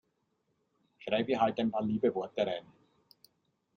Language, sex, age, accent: German, male, 40-49, Österreichisches Deutsch